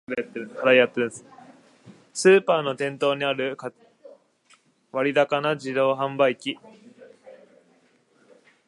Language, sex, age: Japanese, male, 19-29